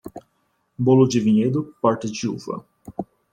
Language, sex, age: Portuguese, male, 19-29